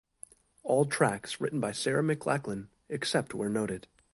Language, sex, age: English, male, 19-29